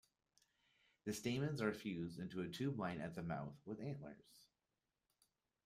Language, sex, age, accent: English, male, 19-29, Canadian English